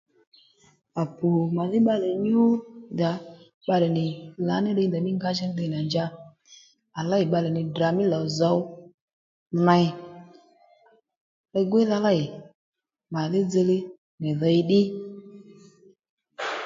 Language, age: Lendu, 19-29